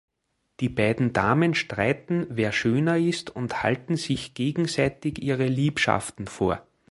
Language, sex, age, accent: German, male, 40-49, Österreichisches Deutsch